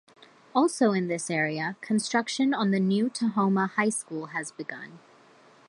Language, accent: English, United States English